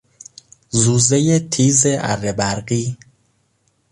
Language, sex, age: Persian, male, 19-29